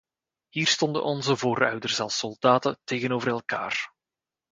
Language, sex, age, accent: Dutch, male, 40-49, Belgisch Nederlands